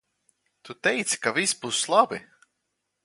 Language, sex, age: Latvian, male, 19-29